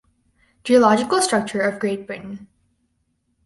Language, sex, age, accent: English, female, under 19, United States English